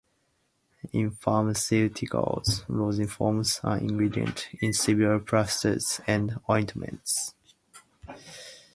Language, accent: English, United States English